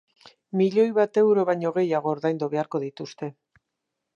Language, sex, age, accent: Basque, female, 60-69, Mendebalekoa (Araba, Bizkaia, Gipuzkoako mendebaleko herri batzuk)